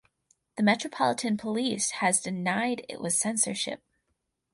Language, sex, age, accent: English, female, under 19, United States English